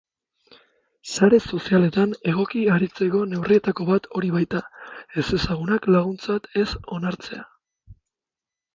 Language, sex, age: Basque, male, 30-39